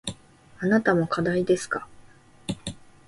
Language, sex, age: Japanese, female, 19-29